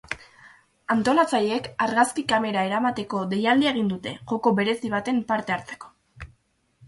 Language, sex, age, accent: Basque, female, under 19, Mendebalekoa (Araba, Bizkaia, Gipuzkoako mendebaleko herri batzuk)